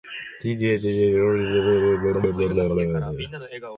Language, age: English, 19-29